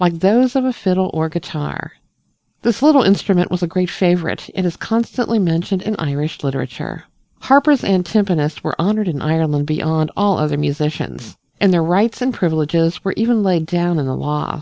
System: none